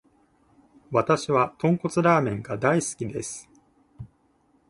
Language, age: Japanese, 19-29